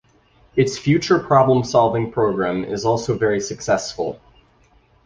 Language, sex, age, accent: English, male, 19-29, United States English